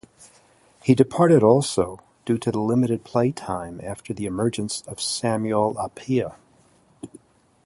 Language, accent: English, United States English